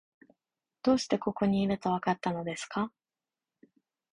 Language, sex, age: Japanese, female, 19-29